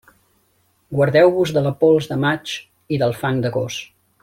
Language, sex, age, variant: Catalan, male, 30-39, Central